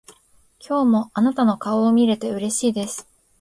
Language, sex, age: Japanese, female, 19-29